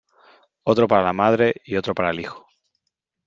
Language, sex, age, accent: Spanish, male, 19-29, España: Sur peninsular (Andalucia, Extremadura, Murcia)